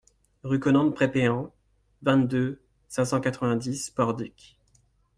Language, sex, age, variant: French, male, 30-39, Français de métropole